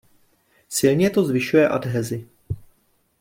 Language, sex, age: Czech, male, 30-39